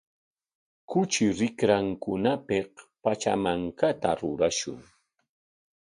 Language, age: Corongo Ancash Quechua, 50-59